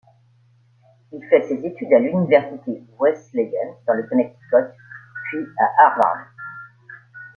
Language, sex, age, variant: French, female, 50-59, Français de métropole